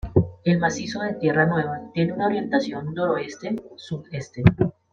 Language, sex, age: Spanish, female, 30-39